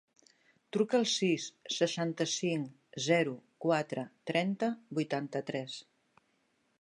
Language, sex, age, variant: Catalan, female, 60-69, Central